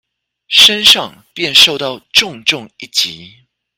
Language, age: Chinese, 30-39